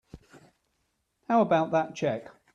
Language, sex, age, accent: English, male, 60-69, England English